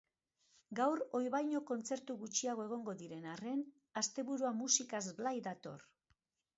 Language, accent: Basque, Mendebalekoa (Araba, Bizkaia, Gipuzkoako mendebaleko herri batzuk)